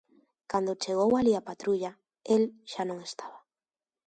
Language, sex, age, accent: Galician, female, 19-29, Normativo (estándar)